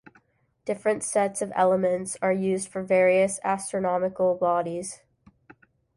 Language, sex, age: English, female, 19-29